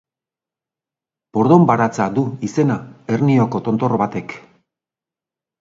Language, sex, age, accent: Basque, male, 60-69, Erdialdekoa edo Nafarra (Gipuzkoa, Nafarroa)